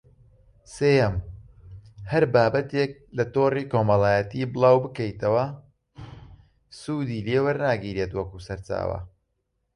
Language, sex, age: Central Kurdish, male, 19-29